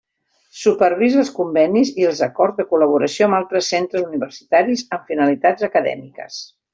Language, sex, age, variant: Catalan, female, 50-59, Central